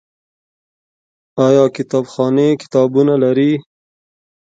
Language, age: Pashto, 19-29